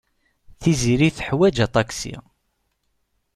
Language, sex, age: Kabyle, male, 30-39